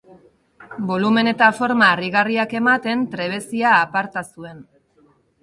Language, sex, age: Basque, female, 30-39